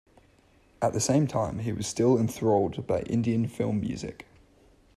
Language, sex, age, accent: English, male, 19-29, Australian English